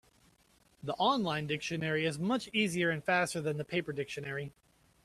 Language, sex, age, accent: English, male, 40-49, United States English